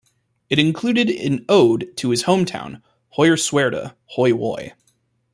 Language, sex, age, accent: English, male, 19-29, United States English